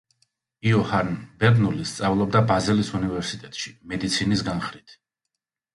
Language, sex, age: Georgian, male, 30-39